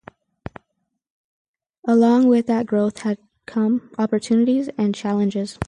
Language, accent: English, United States English